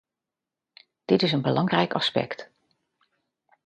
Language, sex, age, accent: Dutch, female, 50-59, Nederlands Nederlands